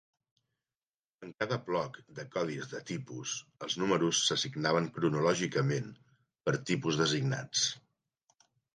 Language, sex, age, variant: Catalan, male, 40-49, Central